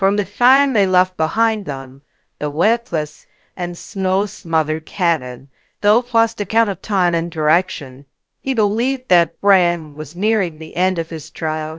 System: TTS, VITS